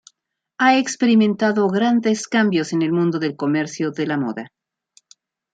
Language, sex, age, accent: Spanish, female, 50-59, México